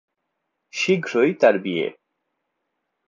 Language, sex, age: Bengali, male, 19-29